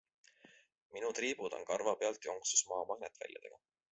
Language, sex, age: Estonian, male, 19-29